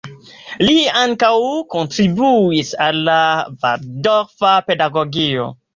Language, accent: Esperanto, Internacia